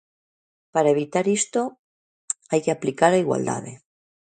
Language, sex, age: Galician, female, 40-49